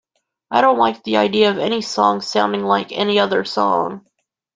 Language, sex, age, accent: English, female, 19-29, United States English